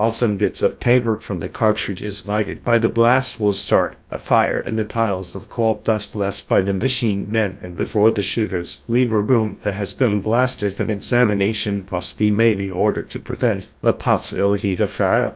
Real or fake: fake